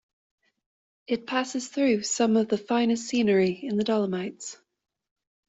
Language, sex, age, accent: English, female, 30-39, Canadian English